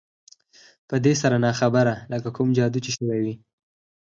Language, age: Pashto, under 19